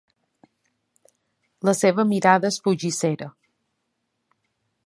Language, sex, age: Catalan, female, 40-49